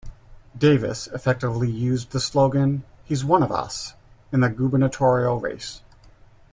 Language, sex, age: English, male, 40-49